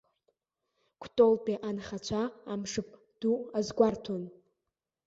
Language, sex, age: Abkhazian, female, under 19